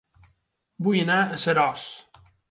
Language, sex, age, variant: Catalan, male, 30-39, Balear